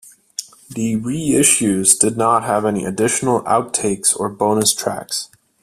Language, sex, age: English, male, 19-29